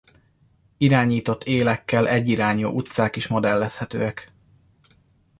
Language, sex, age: Hungarian, male, 19-29